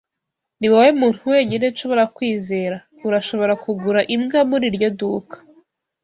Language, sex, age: Kinyarwanda, female, 19-29